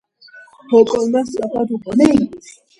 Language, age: Georgian, under 19